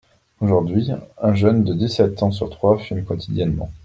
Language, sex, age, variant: French, male, 19-29, Français de métropole